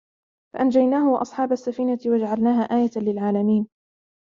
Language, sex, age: Arabic, female, 19-29